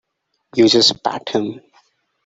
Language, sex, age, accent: English, male, 19-29, India and South Asia (India, Pakistan, Sri Lanka)